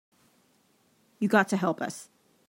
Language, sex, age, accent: English, female, 30-39, United States English